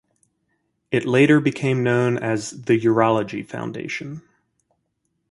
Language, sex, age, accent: English, male, 30-39, United States English